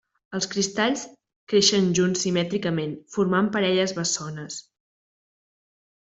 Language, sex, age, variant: Catalan, female, 19-29, Central